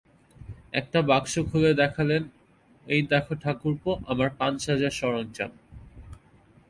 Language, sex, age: Bengali, male, under 19